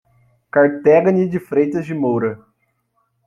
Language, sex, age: Portuguese, male, 19-29